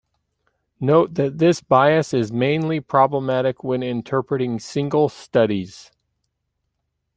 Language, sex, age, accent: English, male, 40-49, United States English